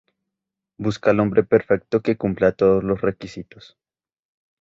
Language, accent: Spanish, Andino-Pacífico: Colombia, Perú, Ecuador, oeste de Bolivia y Venezuela andina